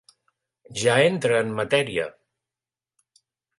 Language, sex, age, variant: Catalan, male, 60-69, Central